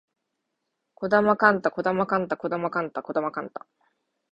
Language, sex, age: Japanese, female, 19-29